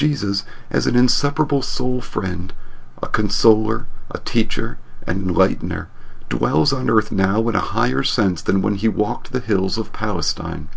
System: none